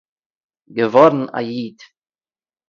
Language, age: Yiddish, 30-39